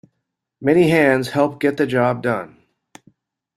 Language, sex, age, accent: English, male, 50-59, United States English